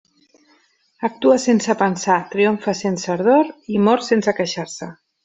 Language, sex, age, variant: Catalan, female, 40-49, Central